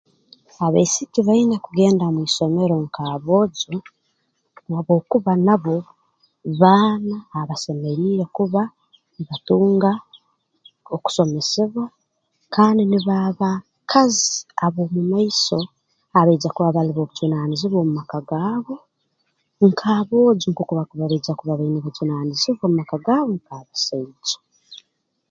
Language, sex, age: Tooro, female, 30-39